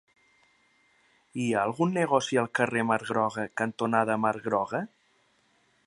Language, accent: Catalan, Lleidatà